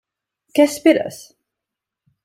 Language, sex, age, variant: Catalan, female, 19-29, Nord-Occidental